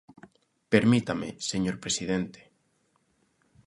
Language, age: Galician, 19-29